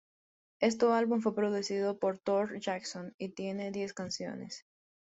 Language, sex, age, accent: Spanish, female, 19-29, Andino-Pacífico: Colombia, Perú, Ecuador, oeste de Bolivia y Venezuela andina